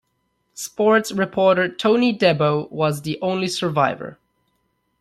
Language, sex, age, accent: English, male, 19-29, United States English